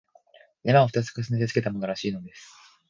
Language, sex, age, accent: Japanese, male, 19-29, 標準語; 東京